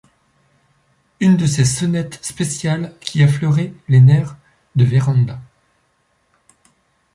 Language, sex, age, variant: French, male, 40-49, Français de métropole